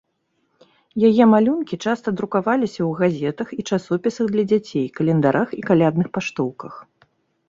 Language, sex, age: Belarusian, female, 30-39